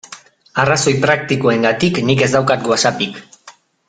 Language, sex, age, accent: Basque, male, 40-49, Mendebalekoa (Araba, Bizkaia, Gipuzkoako mendebaleko herri batzuk)